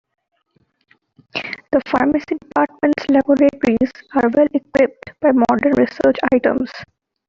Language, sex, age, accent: English, female, 19-29, India and South Asia (India, Pakistan, Sri Lanka)